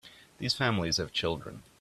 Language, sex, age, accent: English, male, 19-29, Canadian English